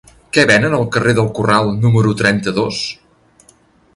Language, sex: Catalan, male